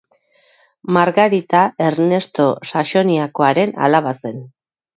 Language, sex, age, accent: Basque, female, 40-49, Erdialdekoa edo Nafarra (Gipuzkoa, Nafarroa)